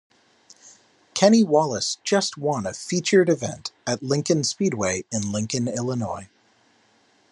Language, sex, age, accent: English, male, 40-49, United States English